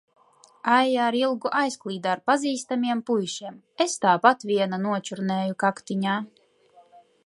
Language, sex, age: Latvian, female, 19-29